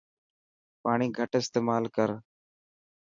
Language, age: Dhatki, 19-29